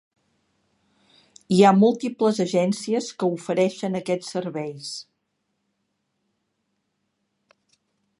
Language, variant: Catalan, Central